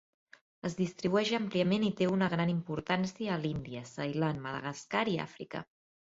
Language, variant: Catalan, Central